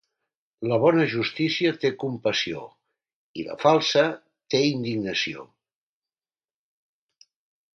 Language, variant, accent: Catalan, Central, central